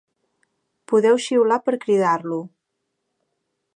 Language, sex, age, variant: Catalan, female, 19-29, Central